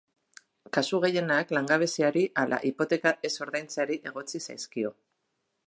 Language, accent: Basque, Mendebalekoa (Araba, Bizkaia, Gipuzkoako mendebaleko herri batzuk)